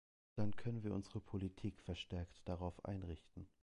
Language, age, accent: German, under 19, Deutschland Deutsch